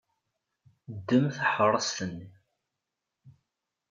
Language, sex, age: Kabyle, male, 19-29